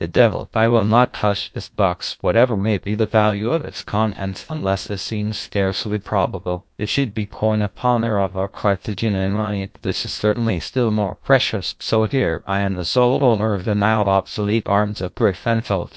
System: TTS, GlowTTS